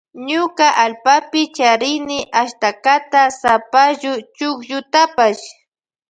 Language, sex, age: Loja Highland Quichua, female, 19-29